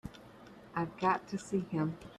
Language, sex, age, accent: English, female, 40-49, United States English